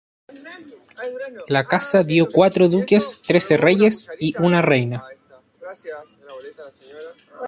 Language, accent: Spanish, Chileno: Chile, Cuyo